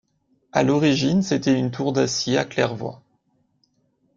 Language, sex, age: French, male, 19-29